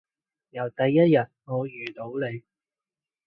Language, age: Cantonese, 40-49